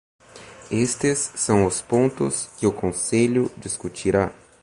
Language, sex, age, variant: Portuguese, male, 19-29, Portuguese (Brasil)